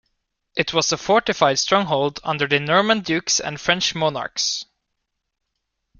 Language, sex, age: English, male, 19-29